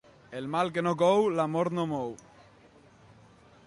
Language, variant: Catalan, Central